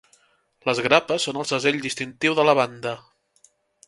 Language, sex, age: Catalan, male, 19-29